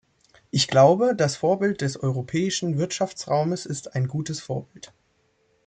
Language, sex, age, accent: German, male, 19-29, Deutschland Deutsch